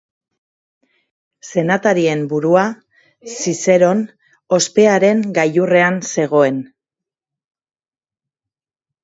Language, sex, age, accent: Basque, female, 40-49, Mendebalekoa (Araba, Bizkaia, Gipuzkoako mendebaleko herri batzuk)